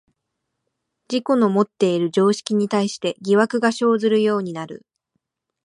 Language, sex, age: Japanese, female, 19-29